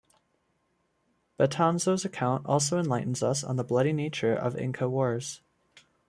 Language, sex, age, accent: English, male, 19-29, United States English